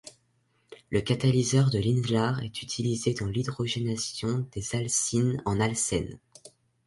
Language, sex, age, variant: French, male, under 19, Français de métropole